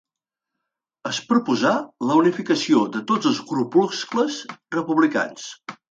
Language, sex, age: Catalan, male, 60-69